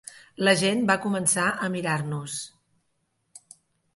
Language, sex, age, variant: Catalan, female, 40-49, Central